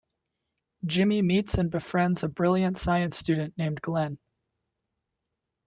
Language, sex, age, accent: English, male, 30-39, United States English